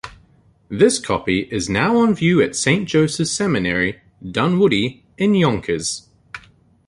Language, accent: English, New Zealand English